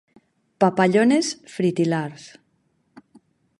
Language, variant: Catalan, Nord-Occidental